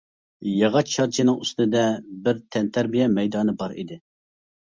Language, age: Uyghur, 19-29